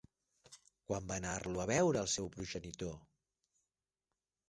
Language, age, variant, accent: Catalan, 40-49, Central, central